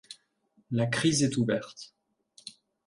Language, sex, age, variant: French, male, 19-29, Français de métropole